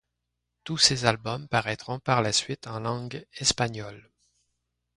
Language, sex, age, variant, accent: French, male, 50-59, Français d'Amérique du Nord, Français du Canada